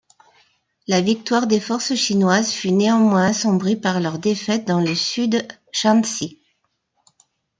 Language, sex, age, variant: French, female, 50-59, Français de métropole